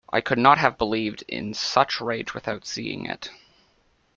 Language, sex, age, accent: English, male, 19-29, United States English